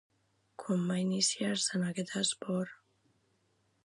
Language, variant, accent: Catalan, Central, central